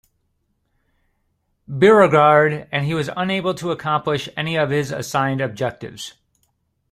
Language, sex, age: English, male, 30-39